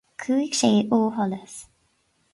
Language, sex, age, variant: Irish, female, 19-29, Gaeilge na Mumhan